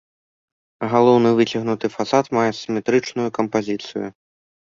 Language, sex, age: Belarusian, male, under 19